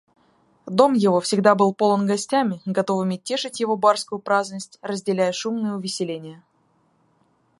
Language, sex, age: Russian, female, 19-29